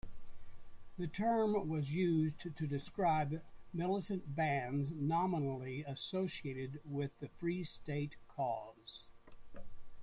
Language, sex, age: English, male, 70-79